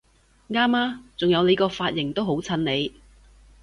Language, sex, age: Cantonese, female, 40-49